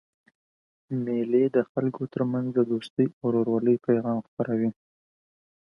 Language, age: Pashto, 19-29